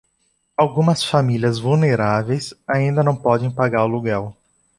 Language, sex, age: Portuguese, male, 19-29